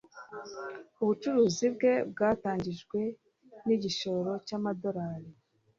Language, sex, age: Kinyarwanda, female, 30-39